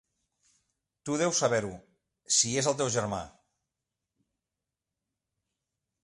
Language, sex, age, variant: Catalan, male, 50-59, Central